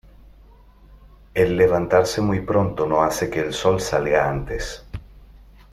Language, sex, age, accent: Spanish, male, 40-49, Caribe: Cuba, Venezuela, Puerto Rico, República Dominicana, Panamá, Colombia caribeña, México caribeño, Costa del golfo de México